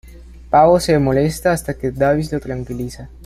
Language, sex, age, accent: Spanish, male, 19-29, Andino-Pacífico: Colombia, Perú, Ecuador, oeste de Bolivia y Venezuela andina